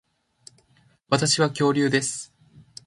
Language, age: Japanese, 19-29